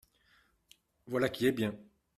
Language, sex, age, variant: French, male, 50-59, Français de métropole